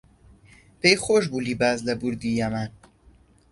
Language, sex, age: Central Kurdish, male, under 19